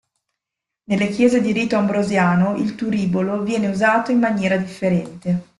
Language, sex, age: Italian, female, 40-49